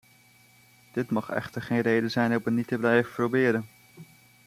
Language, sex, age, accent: Dutch, male, 19-29, Nederlands Nederlands